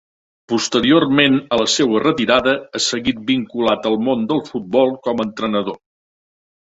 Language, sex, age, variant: Catalan, male, 60-69, Central